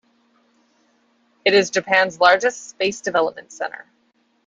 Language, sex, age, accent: English, female, 30-39, United States English